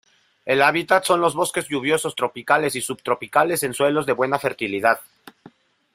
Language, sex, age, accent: Spanish, male, 30-39, México